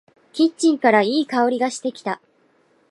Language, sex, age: Japanese, female, 19-29